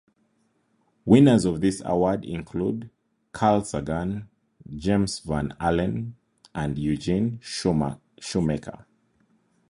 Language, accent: English, Ugandan english